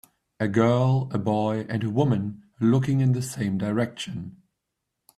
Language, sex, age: English, male, 30-39